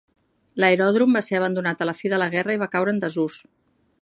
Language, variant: Catalan, Central